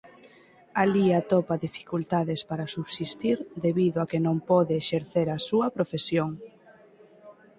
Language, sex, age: Galician, female, 19-29